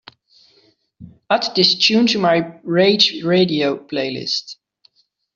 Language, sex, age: English, male, under 19